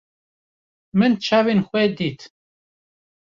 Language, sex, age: Kurdish, male, 50-59